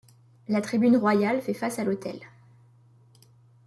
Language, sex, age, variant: French, female, 19-29, Français de métropole